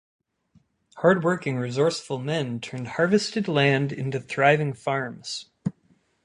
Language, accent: English, Canadian English